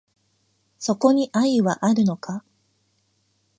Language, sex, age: Japanese, female, 19-29